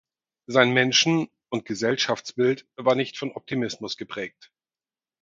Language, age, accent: German, 40-49, Deutschland Deutsch